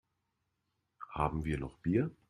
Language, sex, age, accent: German, male, 50-59, Deutschland Deutsch